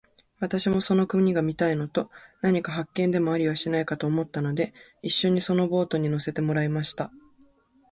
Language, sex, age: Japanese, female, under 19